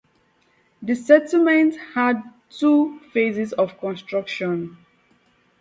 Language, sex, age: English, female, 19-29